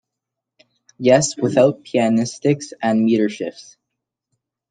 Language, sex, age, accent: English, male, under 19, Canadian English